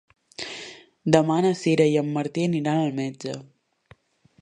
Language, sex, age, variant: Catalan, female, 19-29, Balear